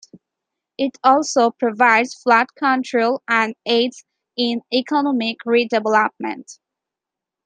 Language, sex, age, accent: English, female, 19-29, United States English